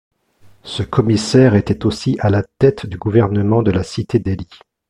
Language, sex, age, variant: French, male, 40-49, Français de métropole